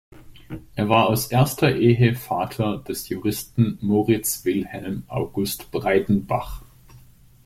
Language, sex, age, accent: German, male, 40-49, Deutschland Deutsch